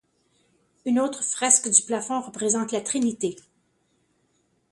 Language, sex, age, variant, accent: French, female, 50-59, Français d'Amérique du Nord, Français du Canada